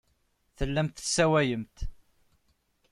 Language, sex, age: Kabyle, male, 30-39